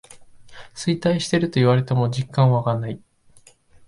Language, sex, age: Japanese, male, 19-29